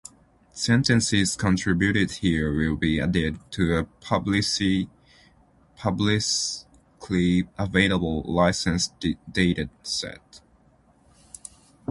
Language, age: Japanese, 19-29